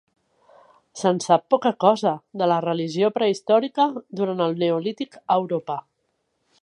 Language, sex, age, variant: Catalan, female, 40-49, Central